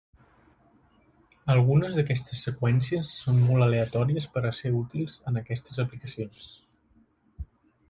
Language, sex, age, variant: Catalan, male, 19-29, Central